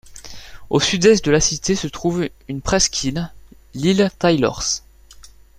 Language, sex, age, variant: French, male, 19-29, Français de métropole